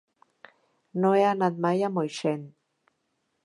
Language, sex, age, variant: Catalan, female, 50-59, Central